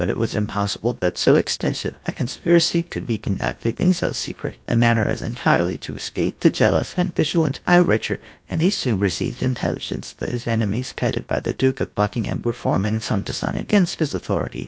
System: TTS, GlowTTS